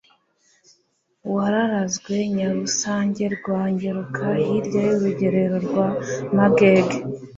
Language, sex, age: Kinyarwanda, female, 19-29